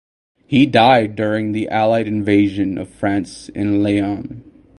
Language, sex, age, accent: English, male, 19-29, United States English